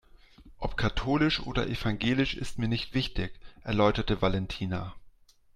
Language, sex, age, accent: German, male, 40-49, Deutschland Deutsch